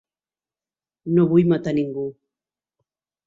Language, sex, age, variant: Catalan, female, 40-49, Central